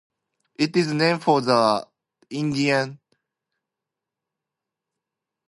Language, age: English, 19-29